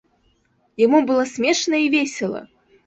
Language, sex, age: Belarusian, female, under 19